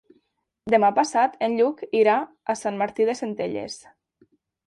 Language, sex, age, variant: Catalan, female, 19-29, Nord-Occidental